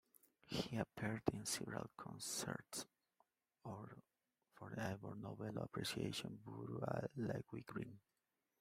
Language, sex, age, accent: English, male, 30-39, Southern African (South Africa, Zimbabwe, Namibia)